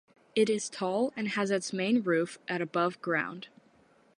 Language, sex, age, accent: English, female, under 19, United States English